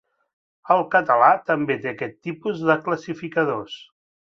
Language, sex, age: Catalan, male, 40-49